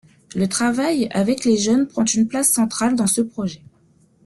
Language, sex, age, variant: French, female, 30-39, Français de métropole